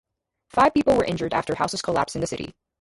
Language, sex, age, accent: English, female, 19-29, United States English